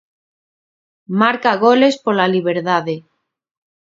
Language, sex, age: Galician, female, 30-39